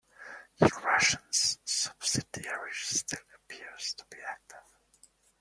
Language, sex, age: English, male, 19-29